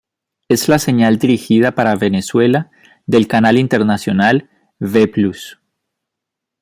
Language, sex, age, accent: Spanish, male, 19-29, Andino-Pacífico: Colombia, Perú, Ecuador, oeste de Bolivia y Venezuela andina